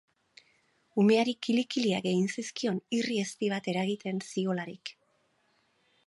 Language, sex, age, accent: Basque, female, 50-59, Erdialdekoa edo Nafarra (Gipuzkoa, Nafarroa)